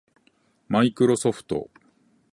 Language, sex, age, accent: Japanese, male, 40-49, 標準語